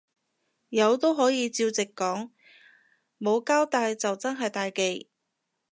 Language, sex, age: Cantonese, female, 30-39